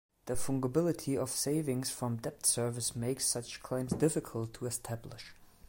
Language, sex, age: English, male, 19-29